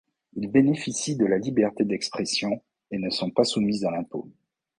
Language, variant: French, Français de métropole